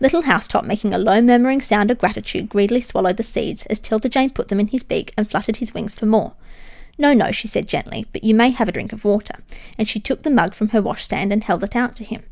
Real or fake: real